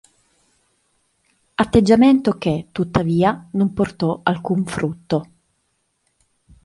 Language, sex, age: Italian, female, 30-39